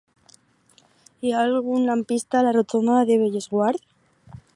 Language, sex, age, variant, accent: Catalan, female, under 19, Alacantí, valencià